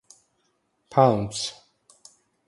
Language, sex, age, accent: English, male, 30-39, India and South Asia (India, Pakistan, Sri Lanka)